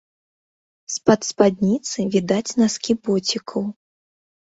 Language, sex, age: Belarusian, female, 19-29